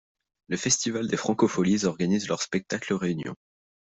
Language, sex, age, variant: French, male, under 19, Français de métropole